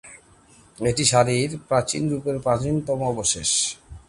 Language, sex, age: Bengali, male, 30-39